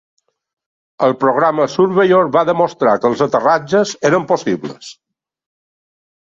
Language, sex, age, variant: Catalan, male, 60-69, Balear